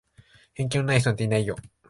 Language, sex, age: Japanese, male, 19-29